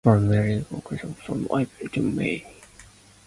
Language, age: English, 19-29